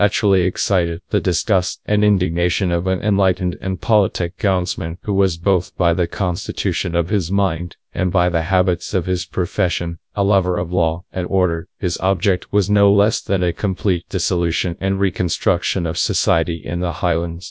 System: TTS, GradTTS